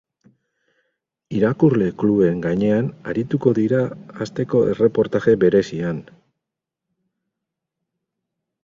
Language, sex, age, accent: Basque, male, 50-59, Mendebalekoa (Araba, Bizkaia, Gipuzkoako mendebaleko herri batzuk)